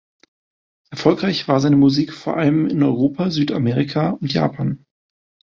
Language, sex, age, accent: German, male, 30-39, Deutschland Deutsch